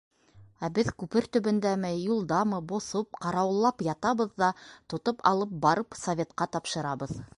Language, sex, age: Bashkir, female, 30-39